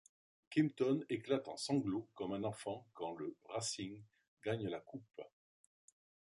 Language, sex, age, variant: French, male, 50-59, Français de métropole